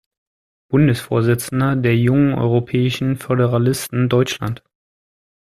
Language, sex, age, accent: German, male, 19-29, Deutschland Deutsch